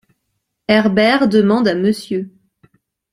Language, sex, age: French, male, 19-29